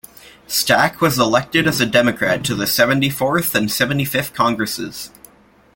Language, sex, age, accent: English, male, under 19, Canadian English